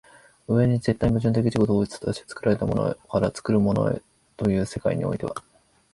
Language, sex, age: Japanese, male, 19-29